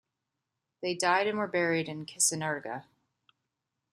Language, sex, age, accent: English, female, 30-39, United States English